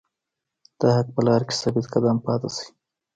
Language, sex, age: Pashto, female, 19-29